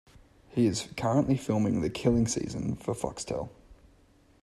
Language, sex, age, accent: English, male, 19-29, Australian English